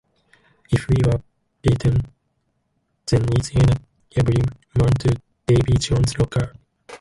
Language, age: English, 19-29